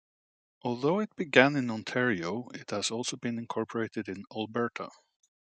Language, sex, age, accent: English, male, 40-49, United States English